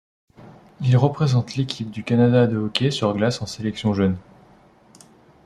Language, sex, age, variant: French, male, 19-29, Français de métropole